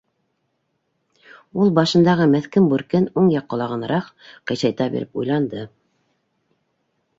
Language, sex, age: Bashkir, female, 30-39